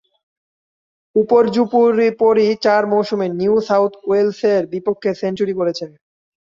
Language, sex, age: Bengali, male, 19-29